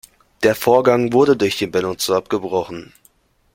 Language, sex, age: German, male, 19-29